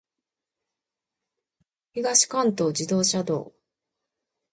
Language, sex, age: Japanese, female, 40-49